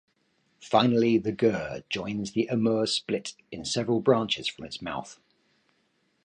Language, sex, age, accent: English, male, 40-49, England English